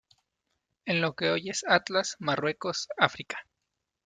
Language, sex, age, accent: Spanish, male, 30-39, México